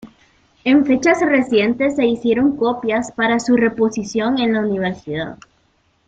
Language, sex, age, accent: Spanish, female, 19-29, América central